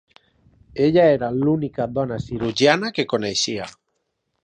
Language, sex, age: Catalan, male, 30-39